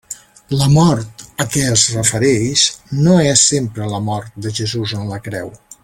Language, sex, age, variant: Catalan, male, 50-59, Septentrional